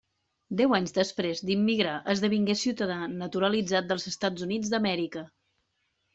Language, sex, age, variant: Catalan, female, 40-49, Central